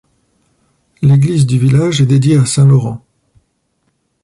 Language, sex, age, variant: French, male, 40-49, Français de métropole